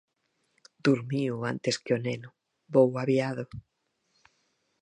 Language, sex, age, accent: Galician, female, 50-59, Normativo (estándar)